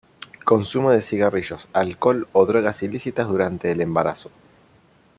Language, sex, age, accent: Spanish, male, 30-39, Rioplatense: Argentina, Uruguay, este de Bolivia, Paraguay